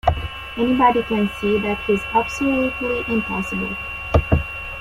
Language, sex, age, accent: English, female, 19-29, United States English